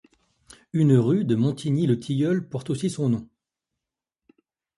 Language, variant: French, Français de métropole